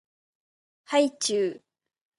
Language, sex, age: Japanese, female, under 19